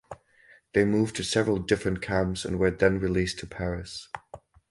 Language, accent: English, England English